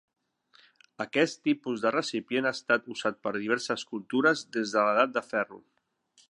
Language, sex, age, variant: Catalan, male, 40-49, Central